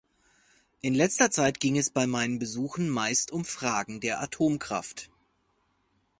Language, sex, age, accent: German, male, 40-49, Deutschland Deutsch